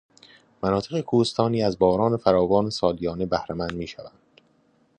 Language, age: Persian, 30-39